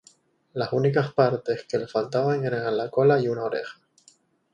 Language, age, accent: Spanish, 19-29, España: Islas Canarias